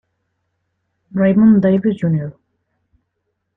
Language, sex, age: Spanish, female, 30-39